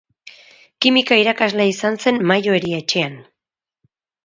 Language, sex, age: Basque, female, 40-49